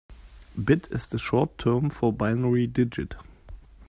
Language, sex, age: English, male, 30-39